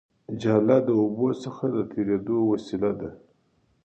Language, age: Pashto, 40-49